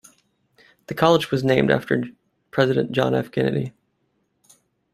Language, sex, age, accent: English, male, 19-29, United States English